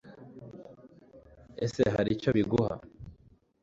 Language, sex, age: Kinyarwanda, male, 19-29